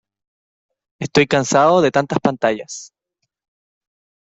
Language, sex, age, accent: Spanish, male, 19-29, Chileno: Chile, Cuyo